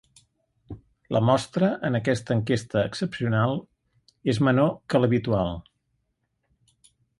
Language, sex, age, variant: Catalan, male, 50-59, Central